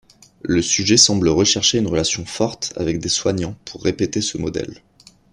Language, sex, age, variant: French, male, 30-39, Français de métropole